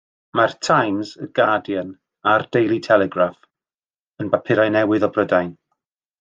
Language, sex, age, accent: Welsh, male, 40-49, Y Deyrnas Unedig Cymraeg